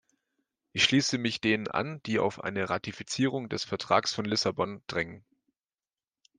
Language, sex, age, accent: German, male, 30-39, Deutschland Deutsch